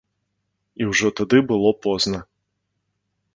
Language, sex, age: Belarusian, male, 40-49